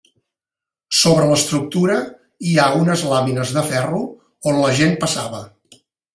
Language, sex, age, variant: Catalan, male, 60-69, Central